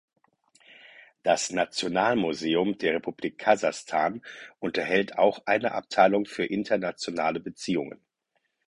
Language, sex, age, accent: German, male, 40-49, Deutschland Deutsch